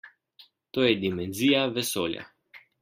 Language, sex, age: Slovenian, male, 19-29